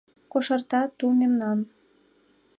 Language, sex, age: Mari, female, 19-29